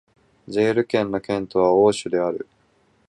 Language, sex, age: Japanese, male, 19-29